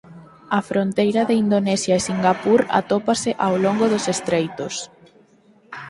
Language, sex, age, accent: Galician, female, under 19, Normativo (estándar)